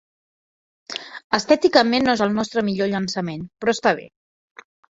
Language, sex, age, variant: Catalan, female, 19-29, Central